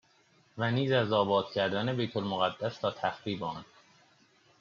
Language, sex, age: Persian, male, 19-29